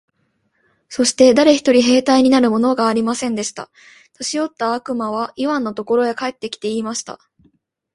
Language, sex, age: Japanese, female, 19-29